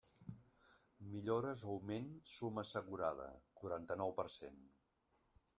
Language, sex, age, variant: Catalan, male, 50-59, Central